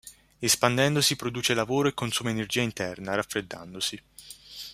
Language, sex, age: Italian, male, under 19